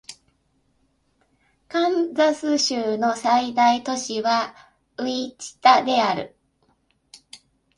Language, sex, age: Japanese, male, 50-59